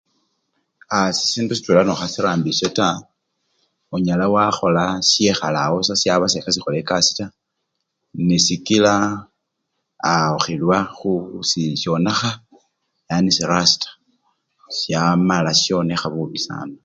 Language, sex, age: Luyia, male, 60-69